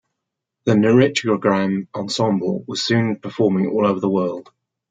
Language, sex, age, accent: English, male, 60-69, England English